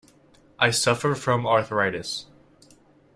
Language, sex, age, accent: English, male, 19-29, United States English